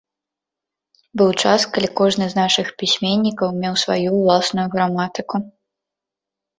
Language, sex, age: Belarusian, female, 19-29